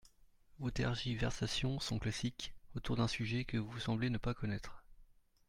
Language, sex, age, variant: French, male, 40-49, Français de métropole